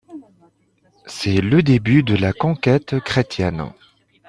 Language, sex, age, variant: French, male, 30-39, Français de métropole